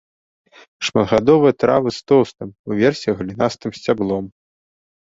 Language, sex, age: Belarusian, male, 19-29